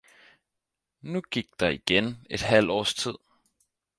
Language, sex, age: Danish, male, 19-29